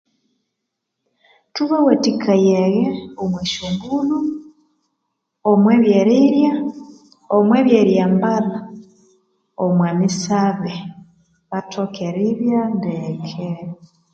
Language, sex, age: Konzo, female, 30-39